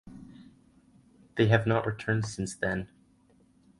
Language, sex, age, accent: English, male, 19-29, United States English